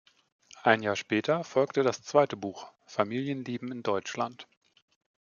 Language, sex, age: German, male, 40-49